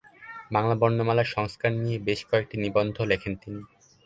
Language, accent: Bengali, Bangladeshi